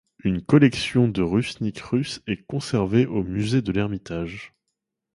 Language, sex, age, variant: French, male, 30-39, Français de métropole